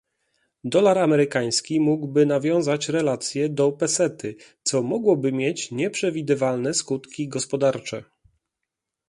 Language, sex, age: Polish, male, 30-39